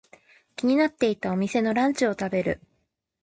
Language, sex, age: Japanese, female, 19-29